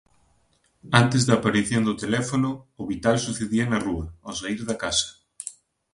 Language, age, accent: Galician, 19-29, Central (gheada)